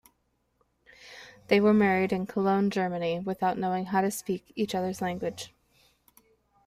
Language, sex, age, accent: English, female, 19-29, England English